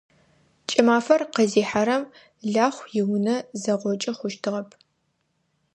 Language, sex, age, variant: Adyghe, female, 19-29, Адыгабзэ (Кирил, пстэумэ зэдыряе)